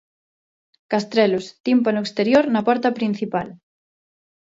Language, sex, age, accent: Galician, female, 19-29, Normativo (estándar)